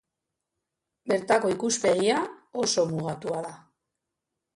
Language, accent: Basque, Mendebalekoa (Araba, Bizkaia, Gipuzkoako mendebaleko herri batzuk)